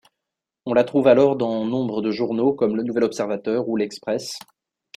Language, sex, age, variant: French, male, 19-29, Français de métropole